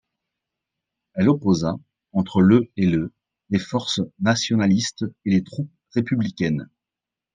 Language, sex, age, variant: French, male, 50-59, Français de métropole